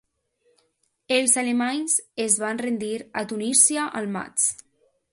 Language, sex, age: Catalan, female, under 19